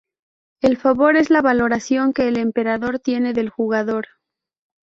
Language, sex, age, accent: Spanish, female, 19-29, México